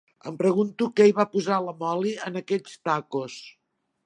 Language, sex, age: Catalan, female, 60-69